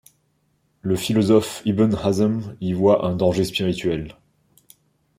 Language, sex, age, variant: French, male, 19-29, Français de métropole